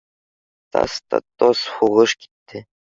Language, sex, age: Bashkir, male, under 19